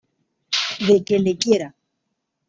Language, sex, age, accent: Spanish, female, 40-49, Rioplatense: Argentina, Uruguay, este de Bolivia, Paraguay